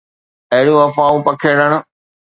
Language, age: Sindhi, 40-49